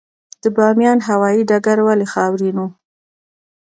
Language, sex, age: Pashto, female, 30-39